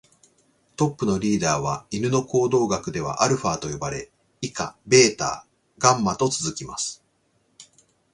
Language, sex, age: Japanese, male, 40-49